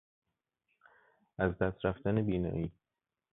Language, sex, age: Persian, male, 19-29